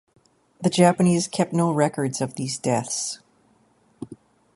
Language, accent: English, Canadian English